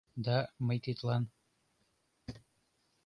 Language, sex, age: Mari, male, 30-39